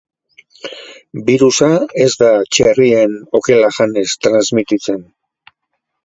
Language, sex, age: Basque, male, 60-69